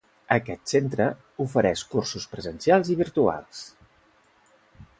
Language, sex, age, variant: Catalan, male, 30-39, Central